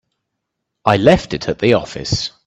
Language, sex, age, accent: English, male, 30-39, England English